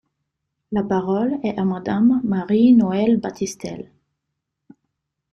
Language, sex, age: French, female, 30-39